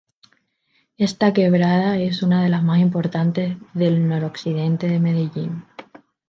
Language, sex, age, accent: Spanish, female, 19-29, España: Islas Canarias